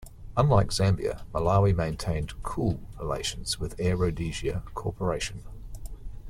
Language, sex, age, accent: English, male, 40-49, Australian English